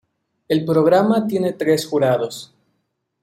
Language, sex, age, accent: Spanish, male, 19-29, México